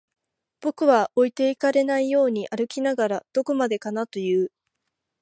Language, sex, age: Japanese, female, under 19